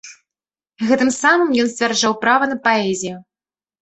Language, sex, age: Belarusian, female, 30-39